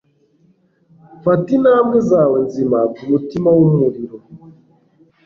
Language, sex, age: Kinyarwanda, male, 19-29